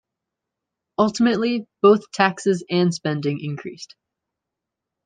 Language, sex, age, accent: English, male, 19-29, United States English